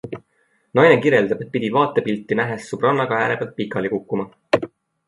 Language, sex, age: Estonian, male, 19-29